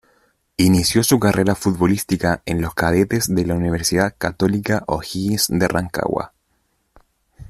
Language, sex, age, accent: Spanish, male, 19-29, Chileno: Chile, Cuyo